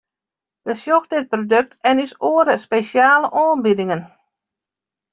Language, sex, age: Western Frisian, female, 60-69